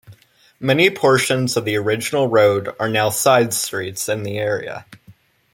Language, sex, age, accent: English, male, under 19, United States English